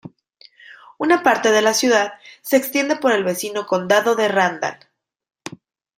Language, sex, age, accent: Spanish, female, 30-39, México